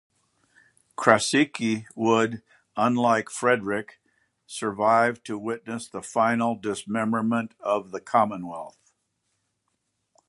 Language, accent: English, United States English